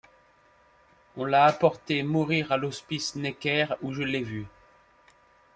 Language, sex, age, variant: French, male, 40-49, Français de métropole